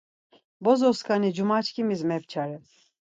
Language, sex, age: Laz, female, 40-49